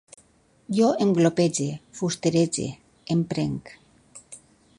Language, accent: Catalan, valencià; valencià meridional